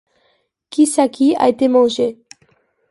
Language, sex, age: French, female, under 19